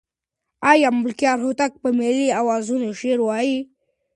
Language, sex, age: Pashto, male, 19-29